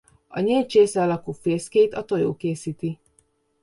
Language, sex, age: Hungarian, female, 19-29